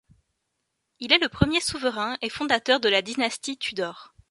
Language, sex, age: French, female, 19-29